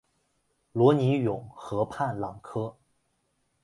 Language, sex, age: Chinese, male, 19-29